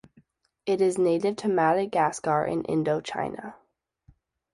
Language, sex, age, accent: English, female, 19-29, United States English